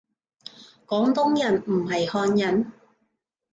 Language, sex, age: Cantonese, female, 30-39